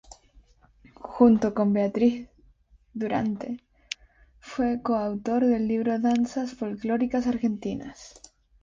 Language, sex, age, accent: Spanish, female, 19-29, España: Islas Canarias